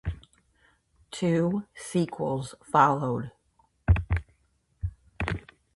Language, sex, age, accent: English, female, 40-49, United States English; Midwestern